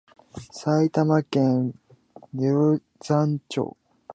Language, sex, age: Japanese, male, 19-29